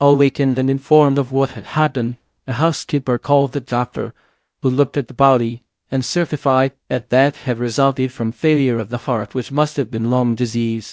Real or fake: fake